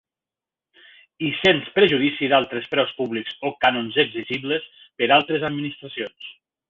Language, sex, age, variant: Catalan, male, 40-49, Septentrional